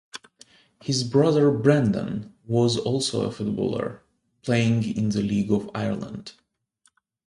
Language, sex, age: English, male, 30-39